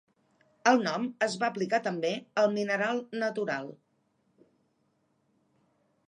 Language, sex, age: Catalan, female, 40-49